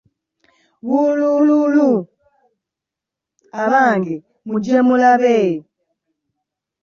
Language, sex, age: Ganda, female, 19-29